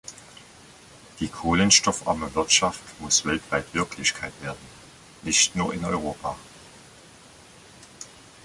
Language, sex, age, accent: German, male, 50-59, Deutschland Deutsch